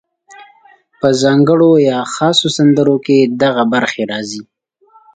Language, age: Pashto, 19-29